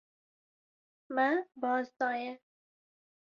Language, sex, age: Kurdish, female, 19-29